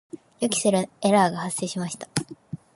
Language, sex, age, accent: Japanese, female, 19-29, 標準語